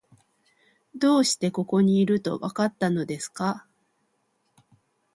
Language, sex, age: Japanese, female, 40-49